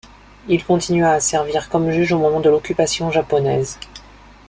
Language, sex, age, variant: French, male, 30-39, Français de métropole